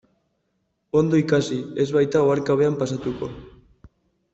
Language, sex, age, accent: Basque, male, 19-29, Mendebalekoa (Araba, Bizkaia, Gipuzkoako mendebaleko herri batzuk)